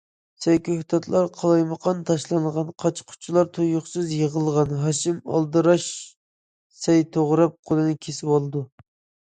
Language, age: Uyghur, 19-29